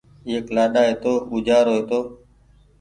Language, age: Goaria, 19-29